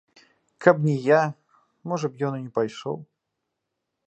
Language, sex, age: Belarusian, male, 19-29